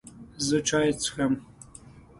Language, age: Pashto, 30-39